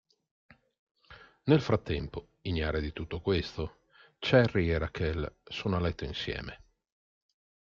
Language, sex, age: Italian, male, 50-59